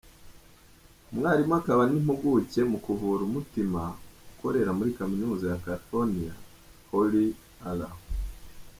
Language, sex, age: Kinyarwanda, male, 30-39